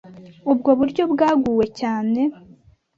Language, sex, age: Kinyarwanda, male, 30-39